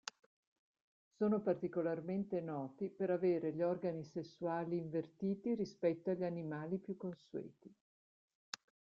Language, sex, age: Italian, female, 60-69